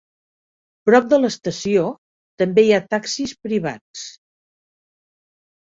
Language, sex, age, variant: Catalan, female, 60-69, Central